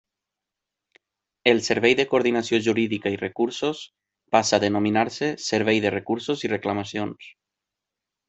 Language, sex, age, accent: Catalan, male, 30-39, valencià